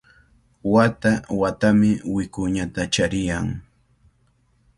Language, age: Cajatambo North Lima Quechua, 19-29